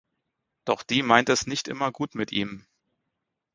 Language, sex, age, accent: German, male, 30-39, Deutschland Deutsch